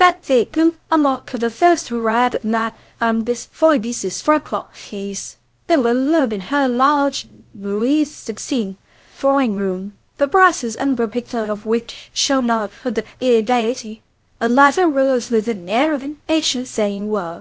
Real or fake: fake